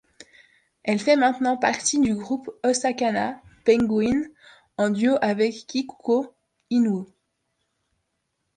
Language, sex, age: French, female, 19-29